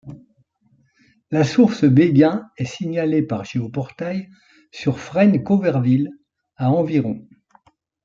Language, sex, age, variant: French, male, 70-79, Français de métropole